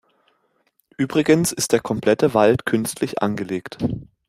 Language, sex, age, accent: German, male, 19-29, Deutschland Deutsch